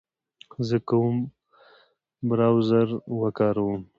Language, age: Pashto, 19-29